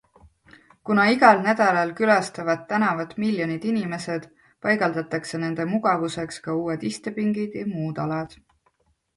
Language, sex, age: Estonian, female, 30-39